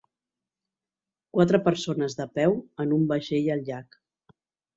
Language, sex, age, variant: Catalan, female, 40-49, Central